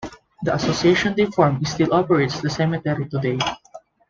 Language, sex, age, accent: English, male, 19-29, Filipino